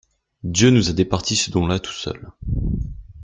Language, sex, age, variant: French, male, 19-29, Français de métropole